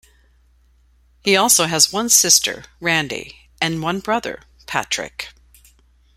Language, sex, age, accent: English, female, 50-59, United States English